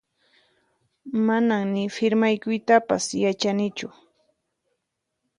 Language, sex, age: Puno Quechua, female, 19-29